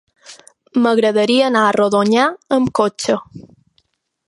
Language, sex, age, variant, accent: Catalan, female, 19-29, Balear, balear